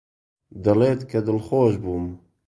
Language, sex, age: Central Kurdish, male, 30-39